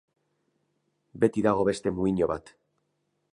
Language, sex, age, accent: Basque, male, 40-49, Mendebalekoa (Araba, Bizkaia, Gipuzkoako mendebaleko herri batzuk)